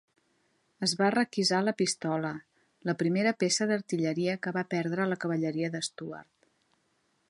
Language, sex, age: Catalan, female, 40-49